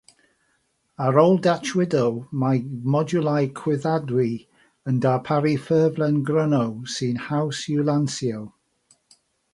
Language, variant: Welsh, North-Eastern Welsh